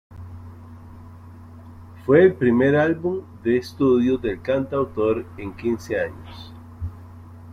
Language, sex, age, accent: Spanish, male, 50-59, América central